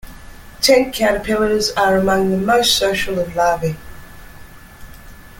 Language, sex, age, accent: English, female, 50-59, Australian English